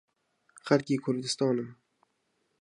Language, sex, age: Central Kurdish, male, 19-29